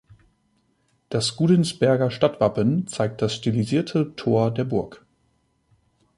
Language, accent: German, Deutschland Deutsch